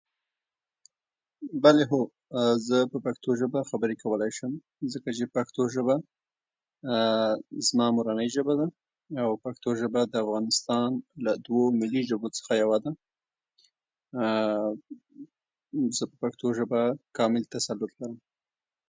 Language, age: Pashto, 30-39